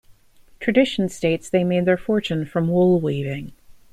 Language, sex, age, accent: English, female, 40-49, United States English